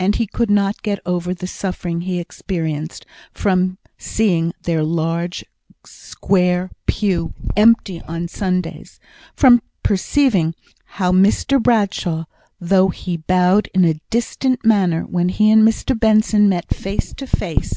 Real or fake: real